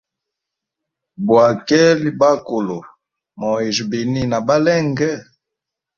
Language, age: Hemba, 19-29